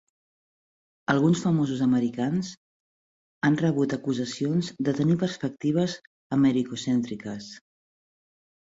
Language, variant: Catalan, Central